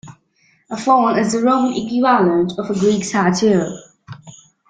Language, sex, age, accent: English, female, under 19, United States English